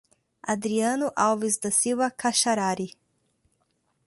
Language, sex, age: Portuguese, female, 30-39